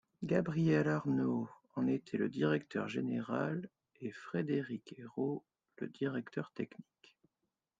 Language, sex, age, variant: French, male, 30-39, Français de métropole